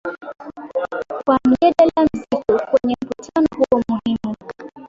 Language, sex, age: Swahili, female, 19-29